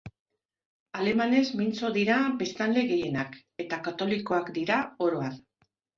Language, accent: Basque, Mendebalekoa (Araba, Bizkaia, Gipuzkoako mendebaleko herri batzuk)